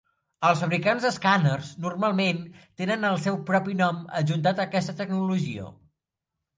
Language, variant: Catalan, Central